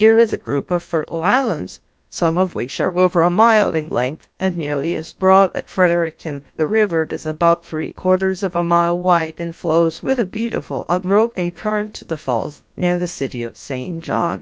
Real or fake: fake